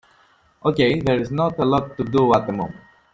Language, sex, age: English, male, 19-29